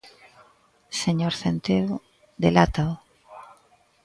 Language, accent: Galician, Central (gheada)